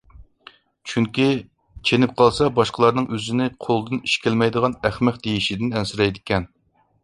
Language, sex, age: Uyghur, male, 40-49